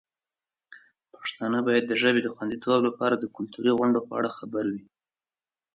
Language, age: Pashto, 19-29